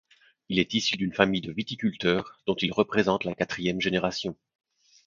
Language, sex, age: French, male, 30-39